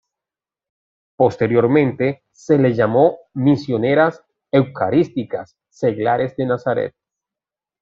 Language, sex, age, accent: Spanish, male, 30-39, Caribe: Cuba, Venezuela, Puerto Rico, República Dominicana, Panamá, Colombia caribeña, México caribeño, Costa del golfo de México